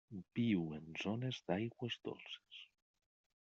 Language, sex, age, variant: Catalan, male, 40-49, Nord-Occidental